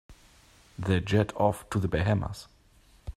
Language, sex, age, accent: English, male, 30-39, United States English